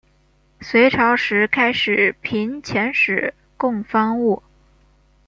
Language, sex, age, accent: Chinese, female, 19-29, 出生地：江西省